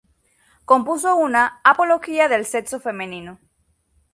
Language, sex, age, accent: Spanish, female, 19-29, América central; Caribe: Cuba, Venezuela, Puerto Rico, República Dominicana, Panamá, Colombia caribeña, México caribeño, Costa del golfo de México